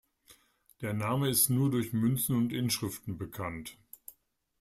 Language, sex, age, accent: German, male, 60-69, Deutschland Deutsch